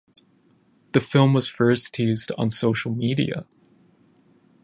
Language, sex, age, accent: English, male, 19-29, United States English